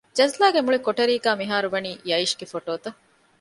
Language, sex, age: Divehi, female, 40-49